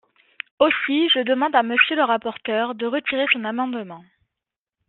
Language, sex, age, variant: French, male, 19-29, Français de métropole